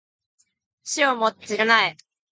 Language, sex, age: Japanese, female, 19-29